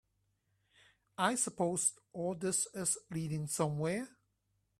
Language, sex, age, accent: English, male, 30-39, Hong Kong English